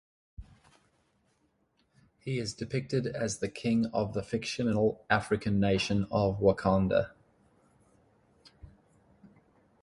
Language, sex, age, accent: English, male, 50-59, Australian English